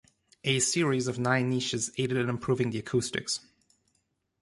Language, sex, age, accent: English, male, 30-39, United States English